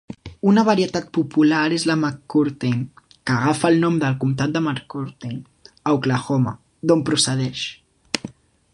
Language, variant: Catalan, Central